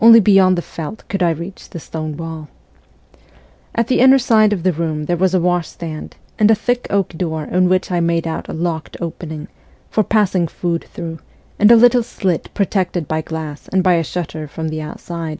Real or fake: real